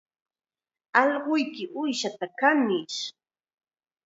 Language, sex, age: Chiquián Ancash Quechua, female, 30-39